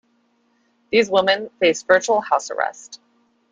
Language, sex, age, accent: English, female, 30-39, United States English